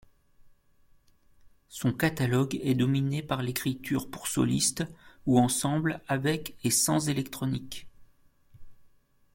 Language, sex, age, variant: French, male, 50-59, Français de métropole